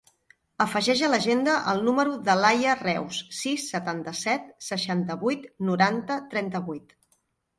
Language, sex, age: Catalan, female, 40-49